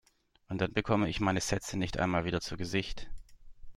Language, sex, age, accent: German, male, 30-39, Deutschland Deutsch